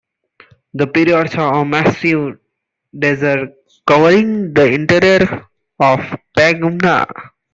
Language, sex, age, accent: English, male, 19-29, India and South Asia (India, Pakistan, Sri Lanka)